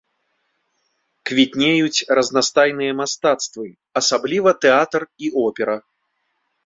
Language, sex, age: Belarusian, male, 40-49